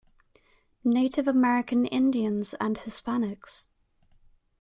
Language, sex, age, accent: English, female, 19-29, England English